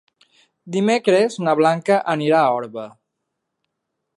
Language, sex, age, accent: Catalan, male, 40-49, valencià